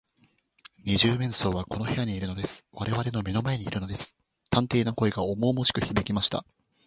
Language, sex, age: Japanese, female, 19-29